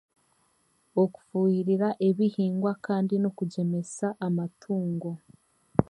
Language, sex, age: Chiga, female, 19-29